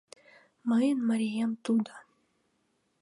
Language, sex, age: Mari, female, 19-29